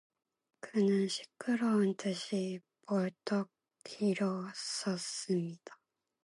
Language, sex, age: Korean, female, 19-29